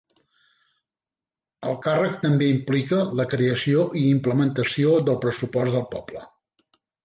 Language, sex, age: Catalan, female, 60-69